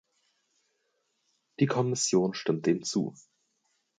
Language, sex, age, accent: German, female, under 19, Deutschland Deutsch